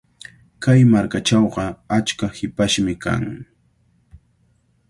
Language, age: Cajatambo North Lima Quechua, 19-29